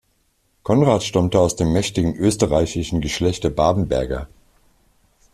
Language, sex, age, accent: German, male, 40-49, Deutschland Deutsch